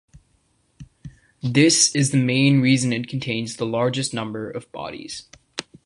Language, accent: English, India and South Asia (India, Pakistan, Sri Lanka)